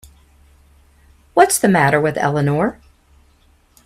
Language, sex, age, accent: English, female, 50-59, United States English